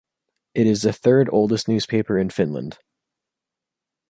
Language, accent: English, Canadian English